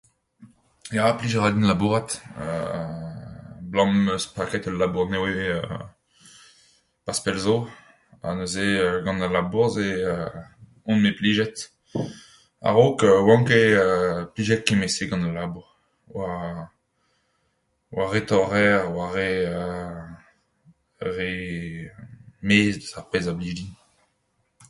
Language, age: Breton, 19-29